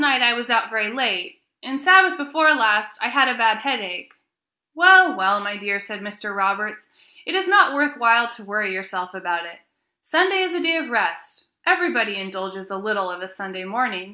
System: none